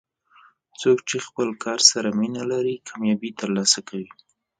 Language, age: Pashto, 19-29